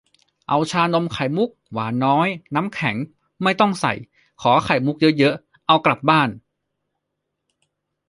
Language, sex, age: Thai, male, 30-39